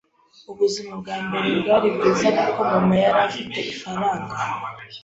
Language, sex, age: Kinyarwanda, female, 19-29